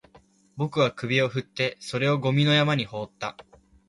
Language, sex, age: Japanese, male, 19-29